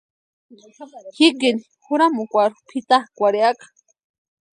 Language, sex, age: Western Highland Purepecha, female, 19-29